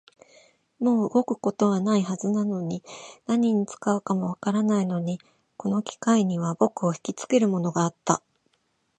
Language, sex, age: Japanese, female, 40-49